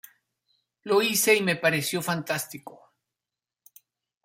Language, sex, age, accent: Spanish, male, 50-59, México